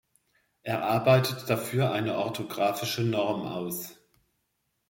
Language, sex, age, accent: German, female, 50-59, Deutschland Deutsch